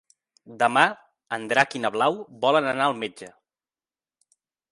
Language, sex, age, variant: Catalan, male, 30-39, Central